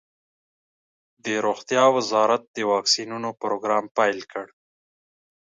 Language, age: Pashto, 30-39